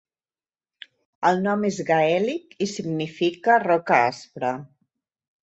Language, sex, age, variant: Catalan, female, 40-49, Central